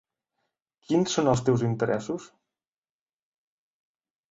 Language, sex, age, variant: Catalan, male, 19-29, Central